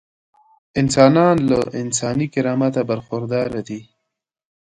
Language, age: Pashto, 19-29